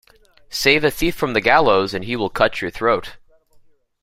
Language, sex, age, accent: English, male, 19-29, United States English